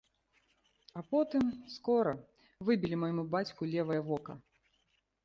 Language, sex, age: Belarusian, female, 30-39